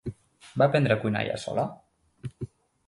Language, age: Catalan, 19-29